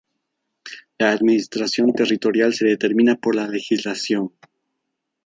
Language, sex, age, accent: Spanish, male, 19-29, Andino-Pacífico: Colombia, Perú, Ecuador, oeste de Bolivia y Venezuela andina